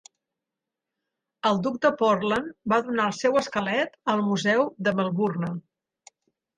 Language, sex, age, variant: Catalan, female, 50-59, Central